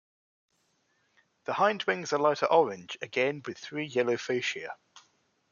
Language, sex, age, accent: English, male, 19-29, England English